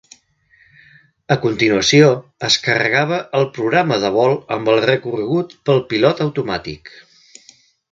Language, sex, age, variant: Catalan, male, 50-59, Central